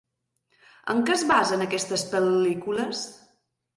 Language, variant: Catalan, Balear